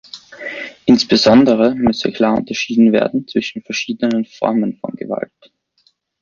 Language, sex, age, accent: German, male, 19-29, Österreichisches Deutsch